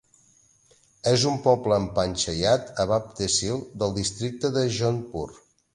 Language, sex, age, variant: Catalan, male, 50-59, Nord-Occidental